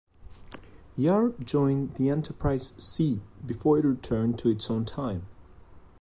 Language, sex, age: English, male, 19-29